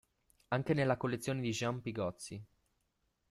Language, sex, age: Italian, male, under 19